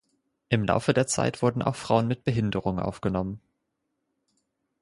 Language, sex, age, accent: German, male, 19-29, Deutschland Deutsch